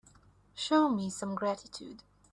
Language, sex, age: English, female, under 19